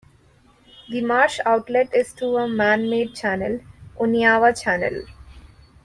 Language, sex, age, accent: English, female, 19-29, India and South Asia (India, Pakistan, Sri Lanka)